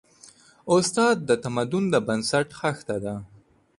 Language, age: Pashto, under 19